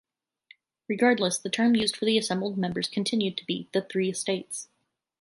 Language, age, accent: English, 30-39, United States English